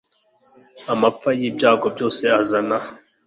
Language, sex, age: Kinyarwanda, male, 19-29